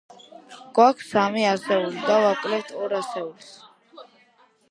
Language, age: Georgian, under 19